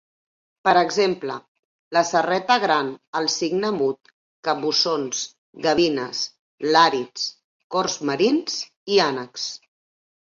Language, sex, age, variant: Catalan, female, 50-59, Central